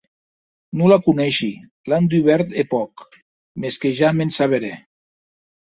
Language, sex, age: Occitan, male, 60-69